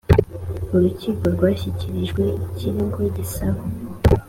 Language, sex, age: Kinyarwanda, female, 19-29